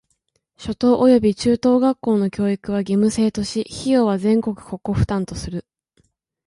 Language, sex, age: Japanese, female, 19-29